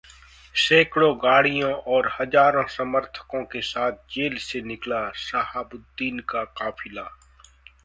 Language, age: Hindi, 40-49